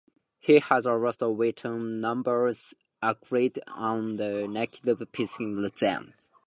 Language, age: English, 19-29